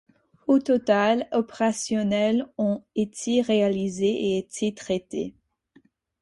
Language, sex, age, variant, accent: French, female, 19-29, Français d'Amérique du Nord, Français des États-Unis